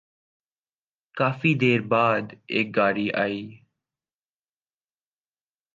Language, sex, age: Urdu, male, 19-29